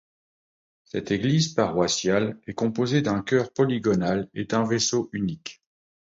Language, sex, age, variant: French, male, 50-59, Français de métropole